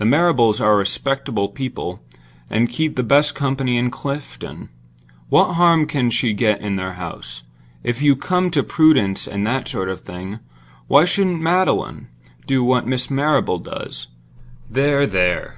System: none